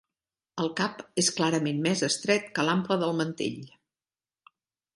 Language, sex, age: Catalan, female, 60-69